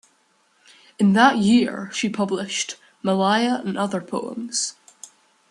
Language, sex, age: English, male, under 19